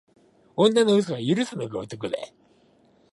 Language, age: Japanese, 30-39